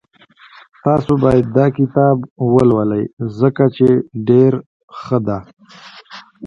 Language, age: Pashto, 19-29